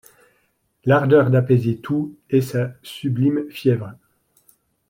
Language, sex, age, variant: French, male, 40-49, Français de métropole